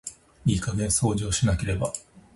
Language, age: Japanese, 30-39